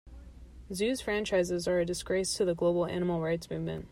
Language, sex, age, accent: English, female, 30-39, United States English